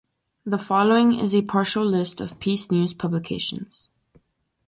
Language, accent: English, United States English